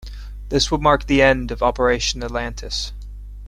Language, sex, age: English, male, 19-29